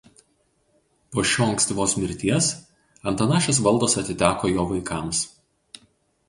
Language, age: Lithuanian, 40-49